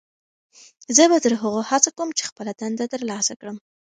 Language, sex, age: Pashto, female, 19-29